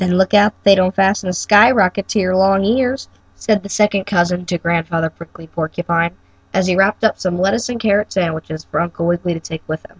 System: none